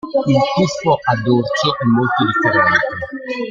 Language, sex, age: Italian, male, 50-59